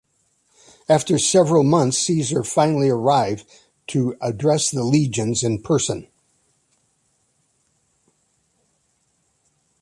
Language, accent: English, United States English